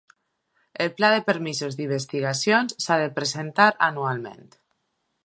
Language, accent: Catalan, apitxat